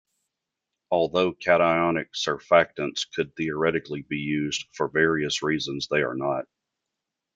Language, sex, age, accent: English, male, 50-59, United States English